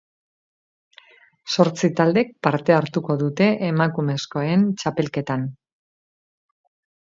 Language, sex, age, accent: Basque, female, 50-59, Mendebalekoa (Araba, Bizkaia, Gipuzkoako mendebaleko herri batzuk)